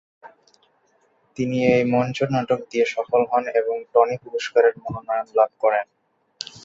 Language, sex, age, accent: Bengali, male, 19-29, Bangladeshi